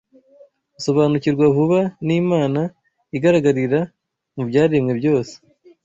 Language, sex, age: Kinyarwanda, male, 19-29